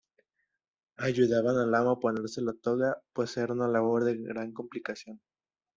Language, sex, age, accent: Spanish, male, 19-29, México